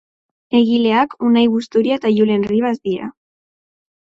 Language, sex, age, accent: Basque, female, under 19, Mendebalekoa (Araba, Bizkaia, Gipuzkoako mendebaleko herri batzuk)